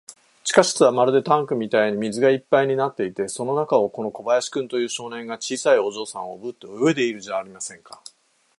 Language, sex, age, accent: Japanese, male, 60-69, 標準